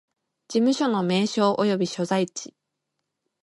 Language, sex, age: Japanese, female, 19-29